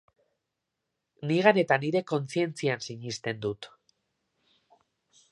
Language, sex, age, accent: Basque, male, 19-29, Erdialdekoa edo Nafarra (Gipuzkoa, Nafarroa)